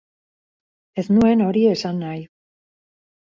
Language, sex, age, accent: Basque, female, 40-49, Erdialdekoa edo Nafarra (Gipuzkoa, Nafarroa)